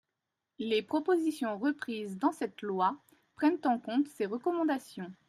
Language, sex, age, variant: French, female, 30-39, Français de métropole